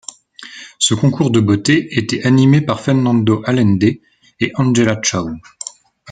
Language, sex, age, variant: French, male, 19-29, Français de métropole